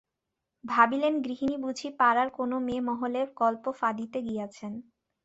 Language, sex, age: Bengali, female, 19-29